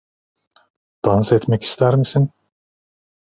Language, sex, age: Turkish, male, 30-39